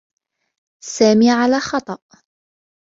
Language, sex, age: Arabic, female, 19-29